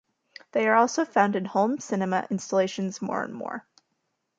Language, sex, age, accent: English, female, 19-29, United States English